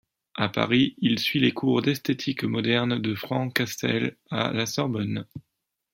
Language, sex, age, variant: French, male, 19-29, Français de métropole